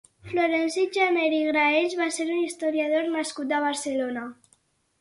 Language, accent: Catalan, valencià